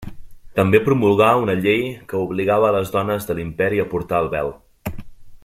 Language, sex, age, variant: Catalan, male, 30-39, Central